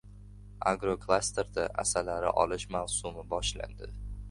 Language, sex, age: Uzbek, male, under 19